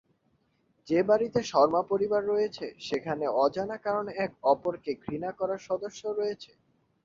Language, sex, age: Bengali, male, 19-29